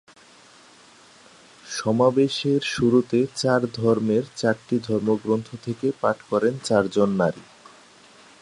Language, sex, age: Bengali, male, 19-29